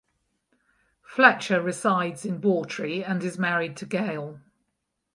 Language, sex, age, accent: English, female, 50-59, Welsh English